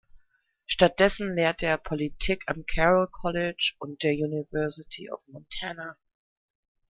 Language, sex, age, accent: German, female, 30-39, Deutschland Deutsch